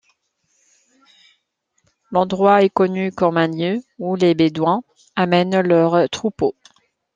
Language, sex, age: French, female, 30-39